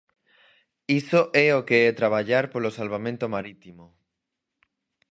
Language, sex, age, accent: Galician, male, 19-29, Normativo (estándar)